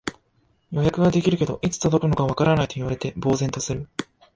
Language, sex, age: Japanese, male, 19-29